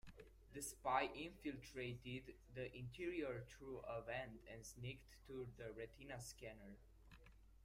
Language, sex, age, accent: English, male, under 19, England English